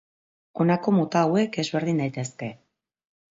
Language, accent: Basque, Mendebalekoa (Araba, Bizkaia, Gipuzkoako mendebaleko herri batzuk)